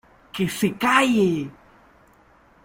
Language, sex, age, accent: Spanish, male, 19-29, América central